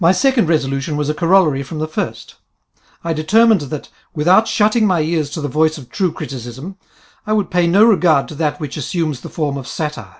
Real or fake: real